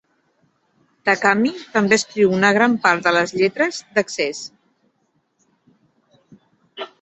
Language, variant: Catalan, Central